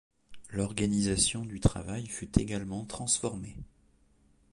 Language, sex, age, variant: French, male, 40-49, Français de métropole